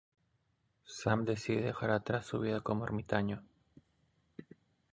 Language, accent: Spanish, Andino-Pacífico: Colombia, Perú, Ecuador, oeste de Bolivia y Venezuela andina